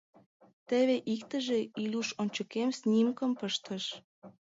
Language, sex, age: Mari, female, 19-29